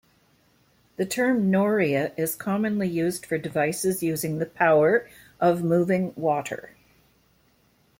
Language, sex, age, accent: English, female, 60-69, Canadian English